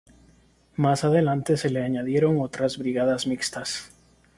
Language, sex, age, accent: Spanish, male, 30-39, América central